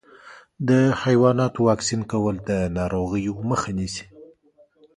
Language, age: Pashto, 30-39